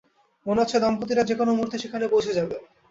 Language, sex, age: Bengali, male, 19-29